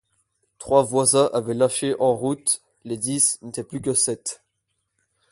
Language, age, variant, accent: French, under 19, Français d'Europe, Français de Belgique